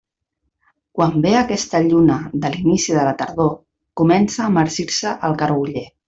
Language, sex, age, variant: Catalan, female, 40-49, Central